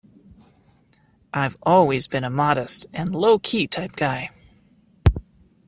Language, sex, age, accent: English, male, 30-39, United States English